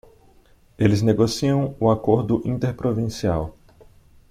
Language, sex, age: Portuguese, male, 19-29